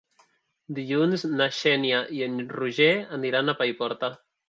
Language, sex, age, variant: Catalan, male, 19-29, Central